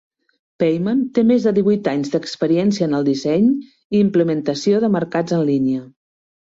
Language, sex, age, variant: Catalan, female, 50-59, Central